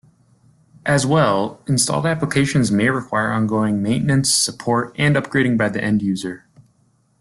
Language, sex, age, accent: English, male, 19-29, United States English